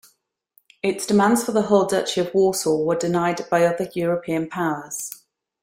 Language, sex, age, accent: English, female, 40-49, England English